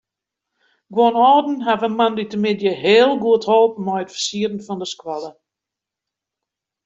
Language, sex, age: Western Frisian, female, 60-69